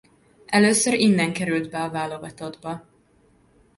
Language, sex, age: Hungarian, female, 19-29